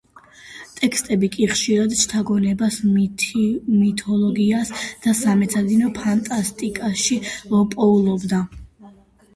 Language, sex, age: Georgian, female, 19-29